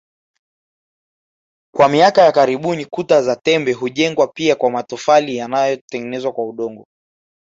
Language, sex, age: Swahili, male, 19-29